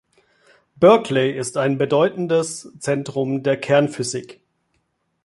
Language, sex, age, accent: German, male, 30-39, Deutschland Deutsch